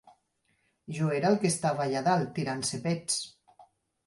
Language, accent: Catalan, valencià